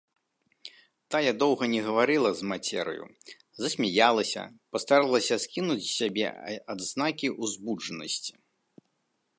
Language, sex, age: Belarusian, male, 40-49